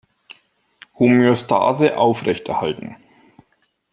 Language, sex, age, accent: German, male, 40-49, Deutschland Deutsch